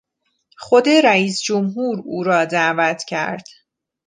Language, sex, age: Persian, female, 30-39